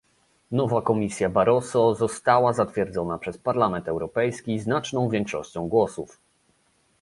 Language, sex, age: Polish, male, 30-39